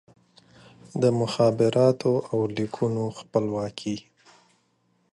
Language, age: Pashto, 40-49